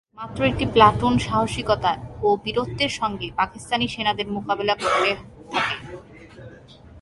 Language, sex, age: Bengali, female, 30-39